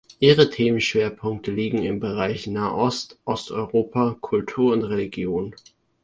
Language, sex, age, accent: German, male, under 19, Deutschland Deutsch